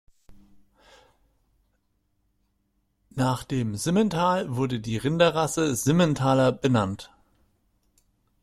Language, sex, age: German, male, 19-29